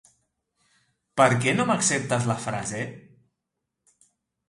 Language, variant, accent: Catalan, Central, central